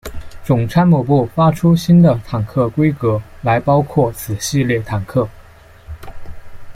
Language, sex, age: Chinese, male, 19-29